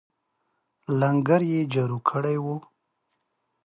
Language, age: Pashto, 30-39